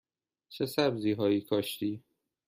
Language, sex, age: Persian, male, 30-39